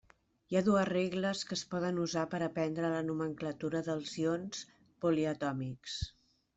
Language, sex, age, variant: Catalan, female, 50-59, Central